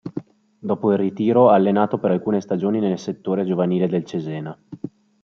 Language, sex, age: Italian, male, 30-39